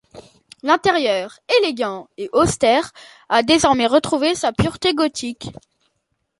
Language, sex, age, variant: French, male, 40-49, Français de métropole